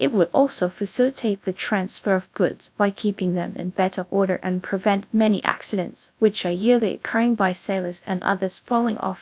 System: TTS, GradTTS